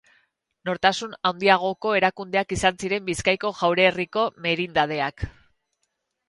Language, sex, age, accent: Basque, female, 40-49, Erdialdekoa edo Nafarra (Gipuzkoa, Nafarroa)